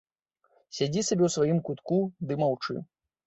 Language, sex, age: Belarusian, male, 30-39